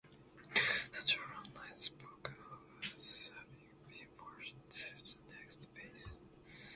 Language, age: English, under 19